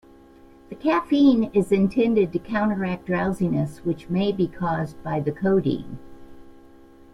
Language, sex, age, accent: English, female, 70-79, United States English